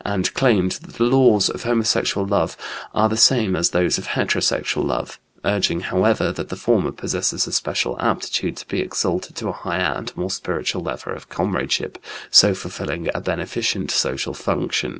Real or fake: real